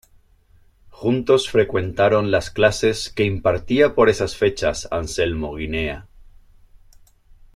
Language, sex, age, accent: Spanish, male, 40-49, España: Sur peninsular (Andalucia, Extremadura, Murcia)